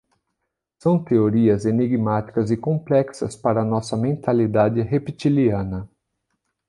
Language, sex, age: Portuguese, male, 30-39